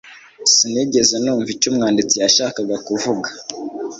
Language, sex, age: Kinyarwanda, male, 19-29